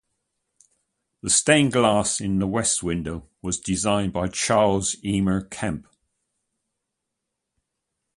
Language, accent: English, England English